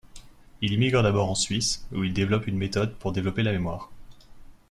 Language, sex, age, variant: French, male, 19-29, Français de métropole